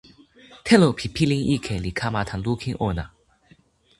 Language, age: Toki Pona, under 19